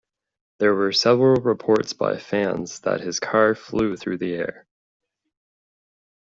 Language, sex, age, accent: English, male, 19-29, Canadian English